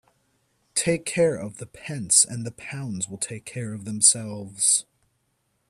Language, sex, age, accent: English, male, 19-29, United States English